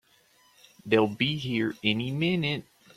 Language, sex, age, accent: English, male, 30-39, United States English